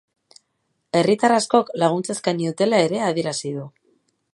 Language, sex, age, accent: Basque, female, 30-39, Mendebalekoa (Araba, Bizkaia, Gipuzkoako mendebaleko herri batzuk)